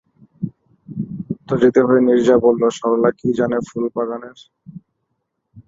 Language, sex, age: Bengali, male, 19-29